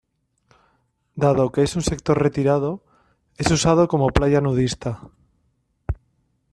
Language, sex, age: Spanish, male, 50-59